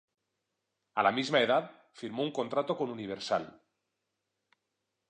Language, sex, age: Spanish, male, 40-49